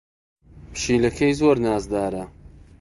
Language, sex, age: Central Kurdish, male, 30-39